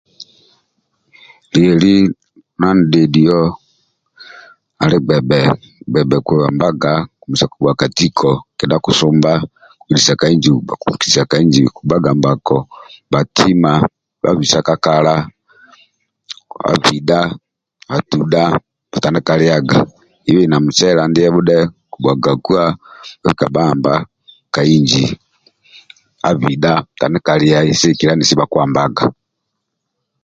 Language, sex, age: Amba (Uganda), male, 50-59